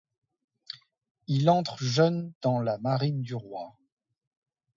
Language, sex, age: French, male, 30-39